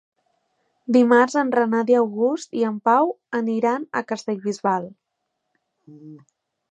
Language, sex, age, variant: Catalan, female, 19-29, Central